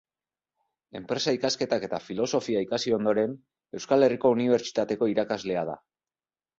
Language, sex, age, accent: Basque, male, 30-39, Mendebalekoa (Araba, Bizkaia, Gipuzkoako mendebaleko herri batzuk)